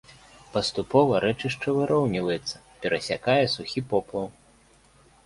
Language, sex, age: Belarusian, male, 19-29